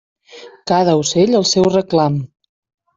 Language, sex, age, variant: Catalan, female, 30-39, Central